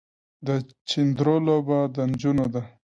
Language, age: Pashto, 19-29